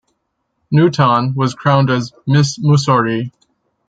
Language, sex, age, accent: English, male, 19-29, Canadian English